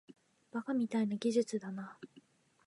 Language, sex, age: Japanese, female, 19-29